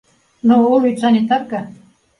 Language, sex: Bashkir, female